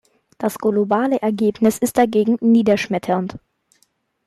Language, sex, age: German, male, under 19